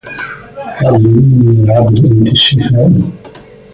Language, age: Arabic, 19-29